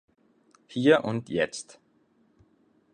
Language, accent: German, Deutschland Deutsch